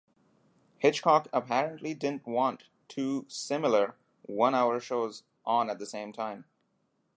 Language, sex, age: English, male, 19-29